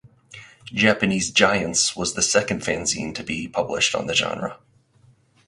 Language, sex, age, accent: English, male, 30-39, United States English